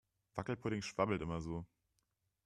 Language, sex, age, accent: German, male, 19-29, Deutschland Deutsch